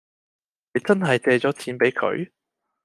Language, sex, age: Cantonese, male, 19-29